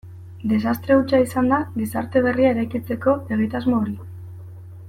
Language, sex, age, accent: Basque, female, 19-29, Erdialdekoa edo Nafarra (Gipuzkoa, Nafarroa)